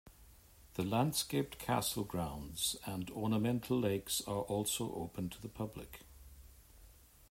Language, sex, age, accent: English, male, 60-69, England English